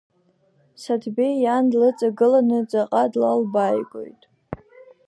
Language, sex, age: Abkhazian, female, under 19